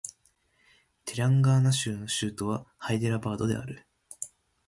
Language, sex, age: Japanese, male, 19-29